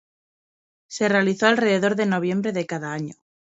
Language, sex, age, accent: Spanish, female, 30-39, España: Norte peninsular (Asturias, Castilla y León, Cantabria, País Vasco, Navarra, Aragón, La Rioja, Guadalajara, Cuenca)